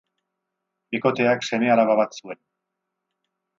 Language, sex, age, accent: Basque, male, 50-59, Erdialdekoa edo Nafarra (Gipuzkoa, Nafarroa)